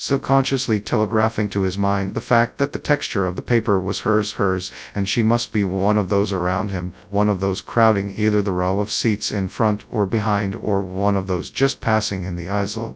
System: TTS, FastPitch